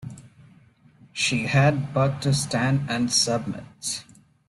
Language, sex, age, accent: English, male, 19-29, India and South Asia (India, Pakistan, Sri Lanka)